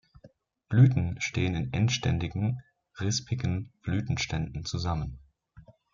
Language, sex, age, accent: German, male, 19-29, Deutschland Deutsch